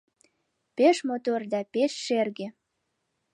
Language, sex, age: Mari, female, under 19